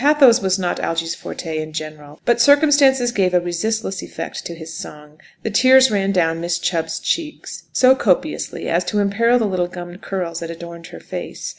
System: none